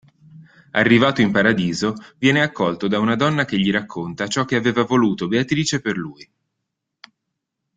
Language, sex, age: Italian, male, 19-29